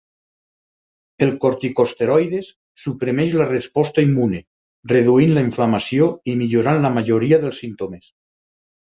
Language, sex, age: Catalan, male, 50-59